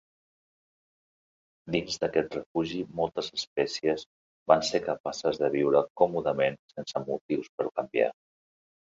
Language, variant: Catalan, Central